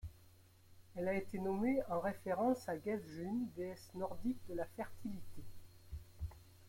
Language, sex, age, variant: French, female, 50-59, Français de métropole